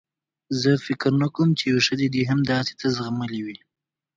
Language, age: Pashto, 19-29